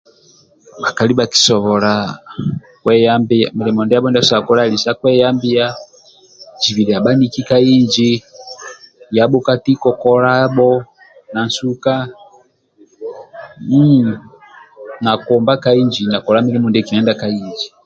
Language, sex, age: Amba (Uganda), male, 30-39